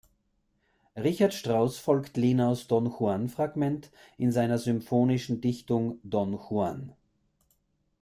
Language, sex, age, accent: German, male, 40-49, Österreichisches Deutsch